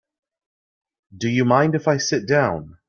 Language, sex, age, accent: English, male, 40-49, Canadian English